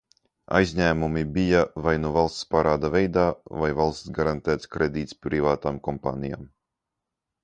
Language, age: Latvian, 19-29